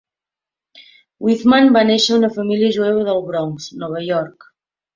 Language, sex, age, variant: Catalan, female, 30-39, Central